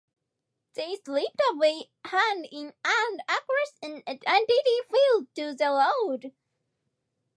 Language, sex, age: English, female, 19-29